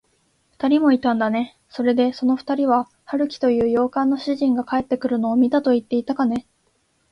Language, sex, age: Japanese, female, 19-29